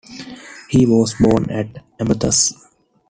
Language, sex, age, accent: English, male, 19-29, India and South Asia (India, Pakistan, Sri Lanka)